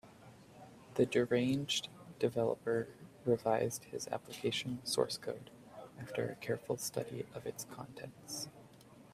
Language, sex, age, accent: English, male, 19-29, United States English